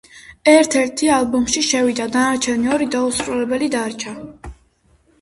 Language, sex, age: Georgian, female, 50-59